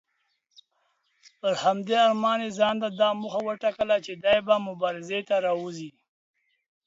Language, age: Pashto, 50-59